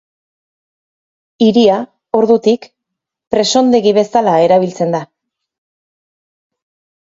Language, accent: Basque, Erdialdekoa edo Nafarra (Gipuzkoa, Nafarroa)